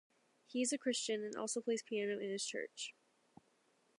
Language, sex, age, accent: English, female, under 19, United States English